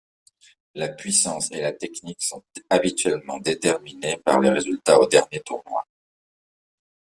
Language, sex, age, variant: French, male, 40-49, Français de métropole